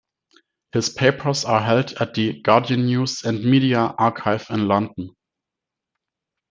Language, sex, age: English, male, 19-29